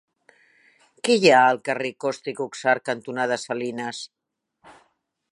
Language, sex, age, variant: Catalan, female, 60-69, Central